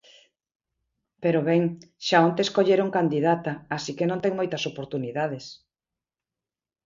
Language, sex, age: Galician, female, 60-69